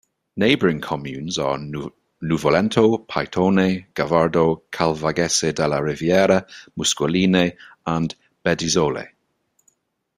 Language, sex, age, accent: English, male, 30-39, England English